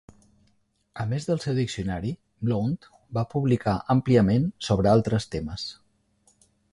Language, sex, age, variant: Catalan, male, 50-59, Central